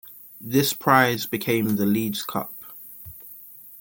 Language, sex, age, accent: English, male, 30-39, England English